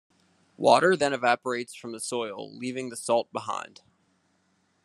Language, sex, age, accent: English, male, 30-39, United States English